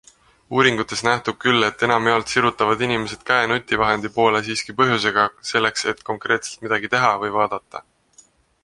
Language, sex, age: Estonian, male, 19-29